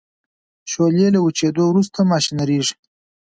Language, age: Pashto, 19-29